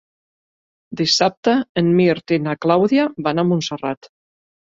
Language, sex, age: Catalan, female, 50-59